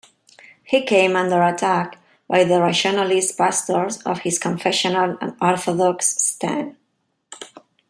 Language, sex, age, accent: English, female, 40-49, United States English